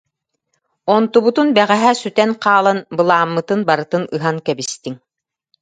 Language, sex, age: Yakut, female, 50-59